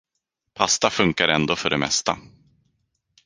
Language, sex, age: Swedish, male, 19-29